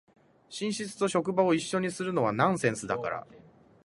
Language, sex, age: Japanese, male, 19-29